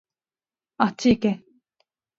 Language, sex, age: Japanese, female, 19-29